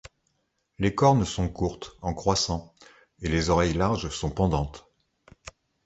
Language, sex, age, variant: French, male, 50-59, Français de métropole